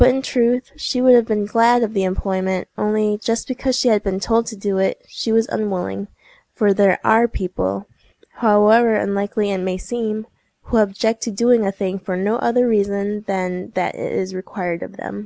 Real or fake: real